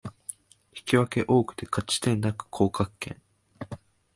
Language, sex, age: Japanese, male, 19-29